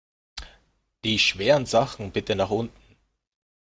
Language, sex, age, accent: German, male, 19-29, Österreichisches Deutsch